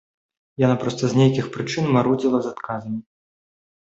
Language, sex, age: Belarusian, male, 19-29